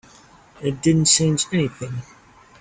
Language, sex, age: English, male, 19-29